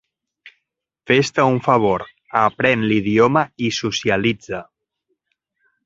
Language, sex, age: Catalan, male, 40-49